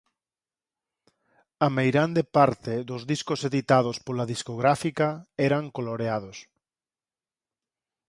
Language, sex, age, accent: Galician, male, 40-49, Normativo (estándar)